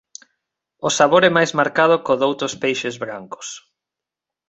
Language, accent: Galician, Normativo (estándar)